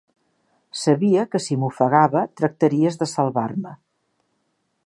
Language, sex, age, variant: Catalan, female, 60-69, Septentrional